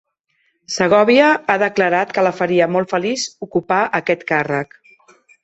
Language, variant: Catalan, Central